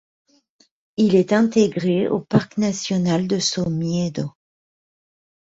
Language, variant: French, Français de métropole